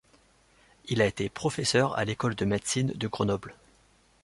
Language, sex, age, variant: French, male, 19-29, Français de métropole